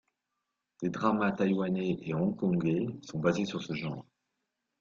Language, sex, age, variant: French, male, 50-59, Français de métropole